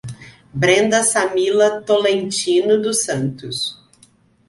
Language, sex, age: Portuguese, female, 30-39